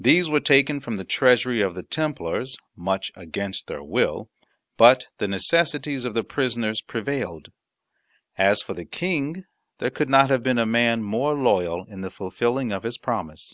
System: none